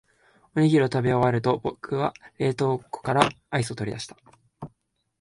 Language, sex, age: Japanese, male, 19-29